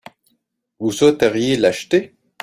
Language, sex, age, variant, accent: French, male, 40-49, Français d'Amérique du Nord, Français du Canada